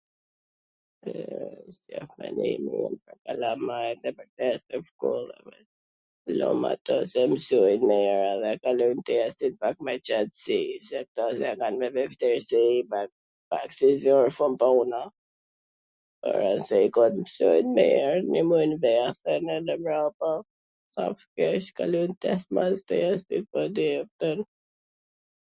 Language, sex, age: Gheg Albanian, female, 50-59